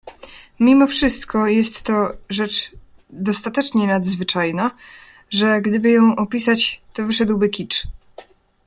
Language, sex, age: Polish, female, 19-29